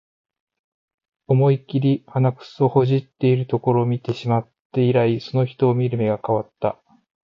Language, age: Japanese, 40-49